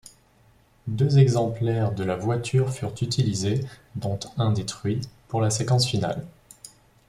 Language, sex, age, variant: French, male, 19-29, Français de métropole